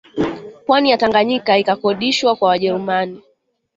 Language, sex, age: Swahili, female, 19-29